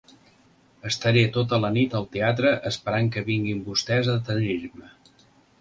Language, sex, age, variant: Catalan, male, 60-69, Central